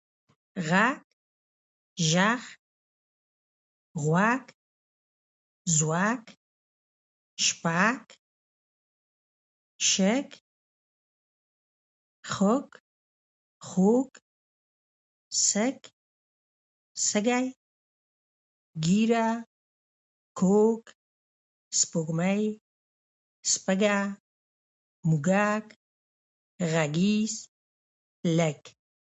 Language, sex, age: Pashto, female, 50-59